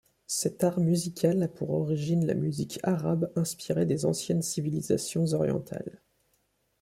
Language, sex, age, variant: French, male, 19-29, Français de métropole